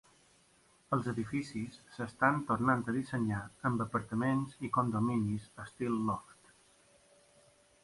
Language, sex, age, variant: Catalan, male, 40-49, Balear